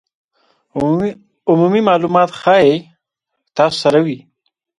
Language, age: Pashto, 30-39